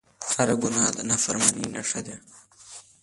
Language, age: Pashto, under 19